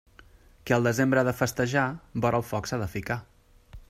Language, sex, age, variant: Catalan, male, 30-39, Central